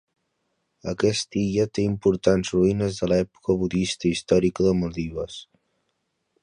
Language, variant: Catalan, Central